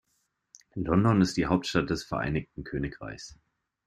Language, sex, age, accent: German, male, 30-39, Deutschland Deutsch